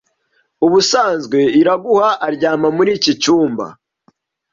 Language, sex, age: Kinyarwanda, male, 19-29